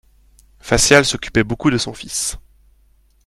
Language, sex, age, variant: French, male, 30-39, Français de métropole